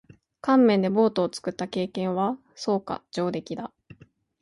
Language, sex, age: Japanese, female, 19-29